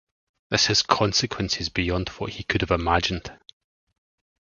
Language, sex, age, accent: English, male, 50-59, Scottish English